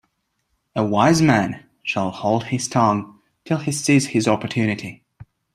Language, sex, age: English, male, 19-29